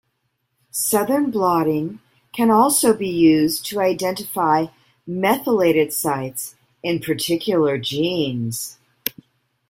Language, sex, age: English, female, 50-59